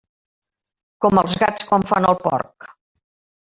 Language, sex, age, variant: Catalan, female, 60-69, Central